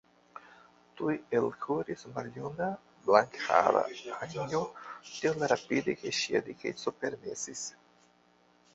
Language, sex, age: Esperanto, male, 50-59